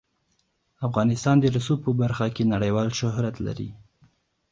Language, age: Pashto, 19-29